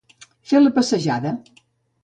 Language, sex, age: Catalan, female, 70-79